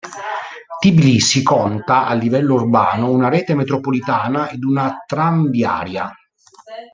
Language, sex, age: Italian, male, 40-49